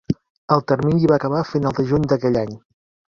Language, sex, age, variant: Catalan, male, 40-49, Central